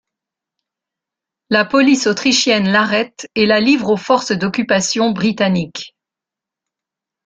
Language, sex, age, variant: French, female, 60-69, Français de métropole